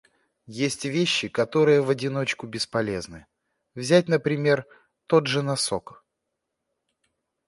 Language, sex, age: Russian, male, 30-39